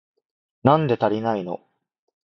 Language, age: Japanese, 19-29